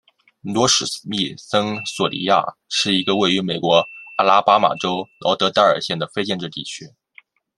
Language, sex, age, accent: Chinese, male, 19-29, 出生地：江苏省